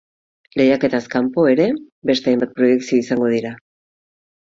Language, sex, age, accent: Basque, female, 40-49, Mendebalekoa (Araba, Bizkaia, Gipuzkoako mendebaleko herri batzuk)